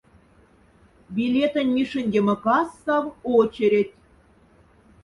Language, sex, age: Moksha, female, 40-49